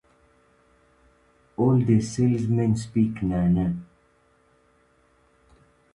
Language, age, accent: English, 30-39, United States English